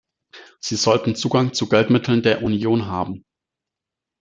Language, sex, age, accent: German, male, 19-29, Deutschland Deutsch